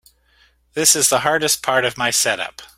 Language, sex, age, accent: English, male, 40-49, Canadian English